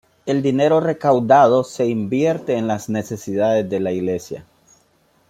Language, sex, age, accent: Spanish, male, 40-49, América central